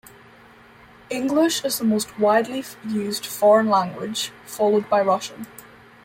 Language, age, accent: English, under 19, Scottish English